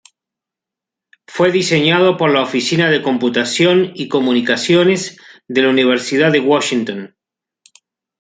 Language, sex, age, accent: Spanish, male, 50-59, Rioplatense: Argentina, Uruguay, este de Bolivia, Paraguay